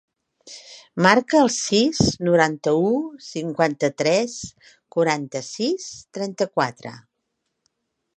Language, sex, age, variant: Catalan, female, 50-59, Central